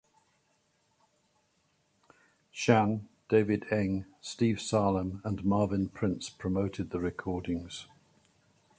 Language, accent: English, England English